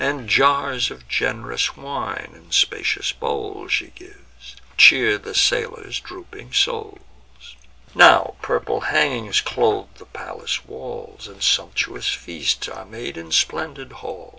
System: none